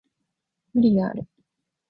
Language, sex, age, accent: Japanese, female, 19-29, 標準語